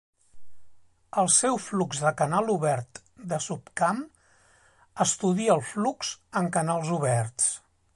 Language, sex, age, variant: Catalan, male, 40-49, Central